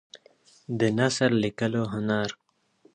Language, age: Pashto, 19-29